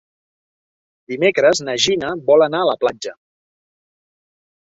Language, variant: Catalan, Central